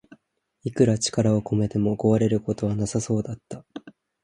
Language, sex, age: Japanese, male, 19-29